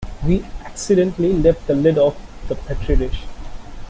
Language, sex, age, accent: English, male, 19-29, India and South Asia (India, Pakistan, Sri Lanka)